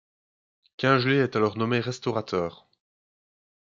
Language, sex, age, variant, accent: French, male, 30-39, Français d'Europe, Français de Belgique